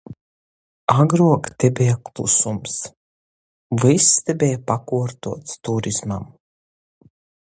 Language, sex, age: Latgalian, female, 30-39